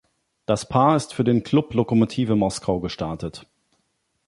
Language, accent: German, Deutschland Deutsch